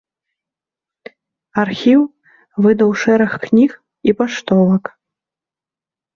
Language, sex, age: Belarusian, female, 19-29